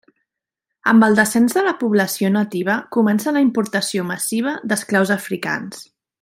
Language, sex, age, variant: Catalan, female, 30-39, Central